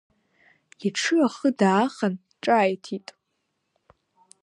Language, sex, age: Abkhazian, female, under 19